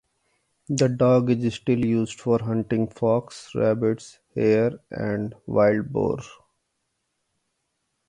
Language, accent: English, India and South Asia (India, Pakistan, Sri Lanka)